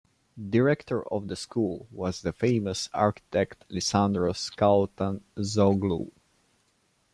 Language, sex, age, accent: English, male, 19-29, England English